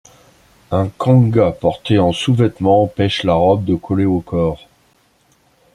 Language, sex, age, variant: French, male, 50-59, Français de métropole